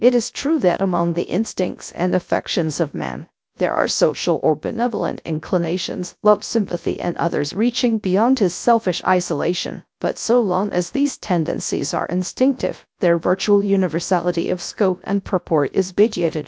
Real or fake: fake